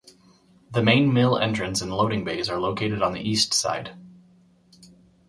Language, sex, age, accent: English, male, 30-39, United States English